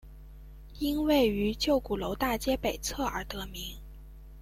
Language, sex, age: Chinese, female, under 19